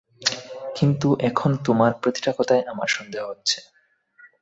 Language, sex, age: Bengali, male, 19-29